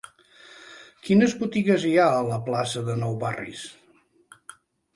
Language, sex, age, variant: Catalan, male, 60-69, Central